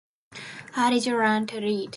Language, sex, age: English, female, 19-29